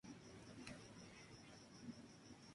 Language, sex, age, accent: Spanish, male, 19-29, México